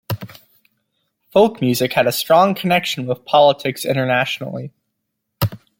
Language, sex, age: English, male, under 19